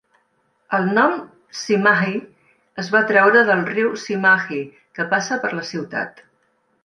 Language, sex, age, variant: Catalan, female, 50-59, Central